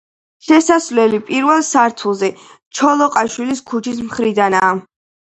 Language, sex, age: Georgian, female, 19-29